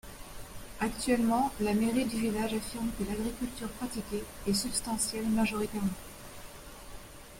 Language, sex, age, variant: French, female, 50-59, Français de métropole